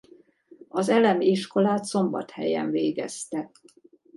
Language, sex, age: Hungarian, female, 50-59